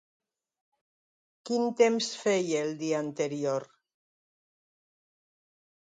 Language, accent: Catalan, Lleidatà